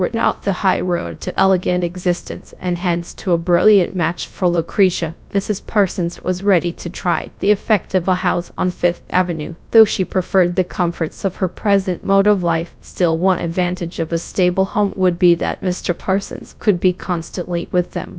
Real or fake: fake